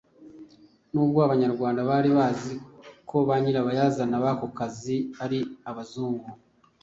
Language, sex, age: Kinyarwanda, male, 40-49